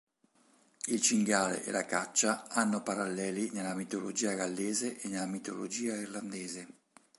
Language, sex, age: Italian, male, 50-59